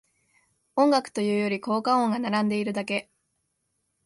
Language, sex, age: Japanese, female, 19-29